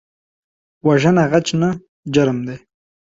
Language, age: Pashto, 19-29